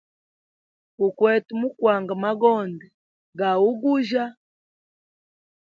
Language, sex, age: Hemba, female, 30-39